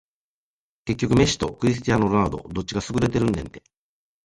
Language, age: Japanese, 40-49